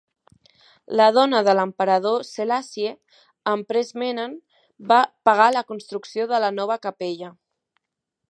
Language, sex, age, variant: Catalan, female, 19-29, Central